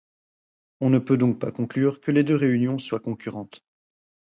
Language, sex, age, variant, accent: French, male, 30-39, Français d'Europe, Français de Belgique